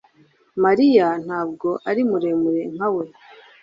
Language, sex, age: Kinyarwanda, female, 30-39